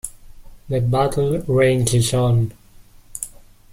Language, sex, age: English, male, 19-29